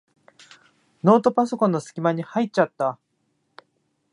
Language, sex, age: Japanese, male, 19-29